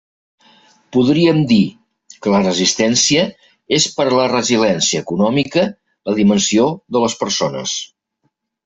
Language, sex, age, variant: Catalan, male, 50-59, Central